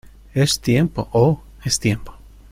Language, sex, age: Spanish, male, 30-39